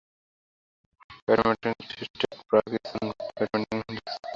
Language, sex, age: English, male, 19-29